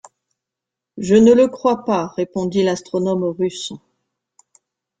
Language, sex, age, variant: French, female, 40-49, Français de métropole